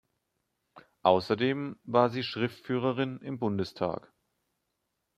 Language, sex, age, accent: German, male, 19-29, Deutschland Deutsch